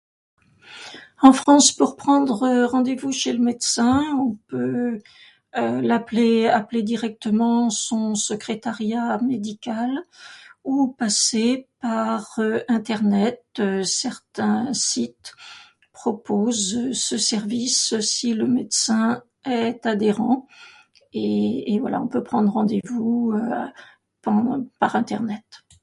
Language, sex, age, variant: French, female, 70-79, Français de métropole